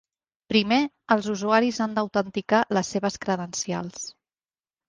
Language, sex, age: Catalan, female, 40-49